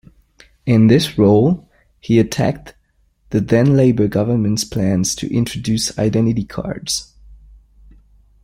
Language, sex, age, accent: English, male, 19-29, United States English